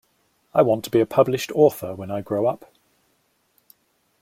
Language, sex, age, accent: English, male, 40-49, England English